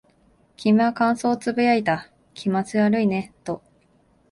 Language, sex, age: Japanese, female, 19-29